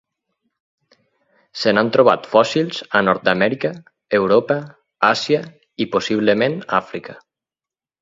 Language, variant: Catalan, Nord-Occidental